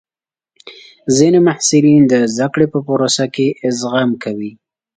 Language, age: Pashto, 19-29